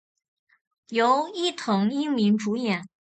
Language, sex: Chinese, female